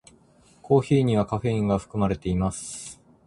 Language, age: Japanese, 19-29